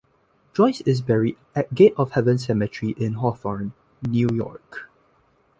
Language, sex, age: English, male, under 19